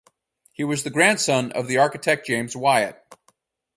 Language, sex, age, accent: English, male, 30-39, United States English